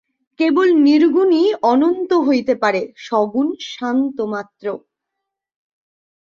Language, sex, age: Bengali, female, 19-29